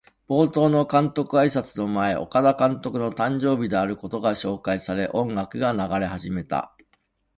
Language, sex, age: Japanese, male, 60-69